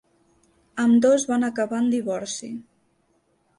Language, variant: Catalan, Central